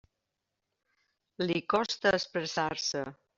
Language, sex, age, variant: Catalan, female, 60-69, Balear